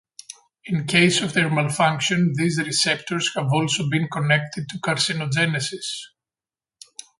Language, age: English, 40-49